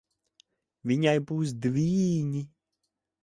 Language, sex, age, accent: Latvian, male, 30-39, bez akcenta